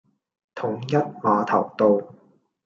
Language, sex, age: Cantonese, male, 40-49